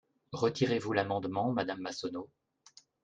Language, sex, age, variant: French, male, 40-49, Français de métropole